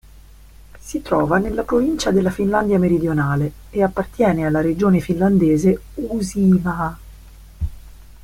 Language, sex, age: Italian, female, 40-49